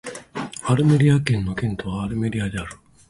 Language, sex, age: Japanese, male, 50-59